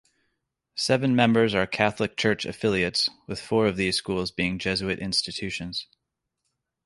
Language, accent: English, United States English